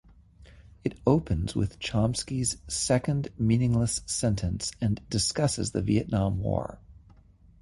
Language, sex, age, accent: English, male, 50-59, United States English